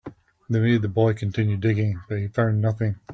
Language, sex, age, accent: English, male, 50-59, Scottish English